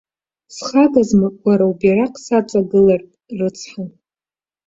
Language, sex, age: Abkhazian, female, 19-29